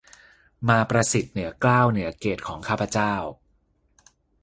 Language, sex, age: Thai, male, 30-39